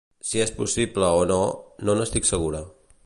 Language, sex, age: Catalan, male, 40-49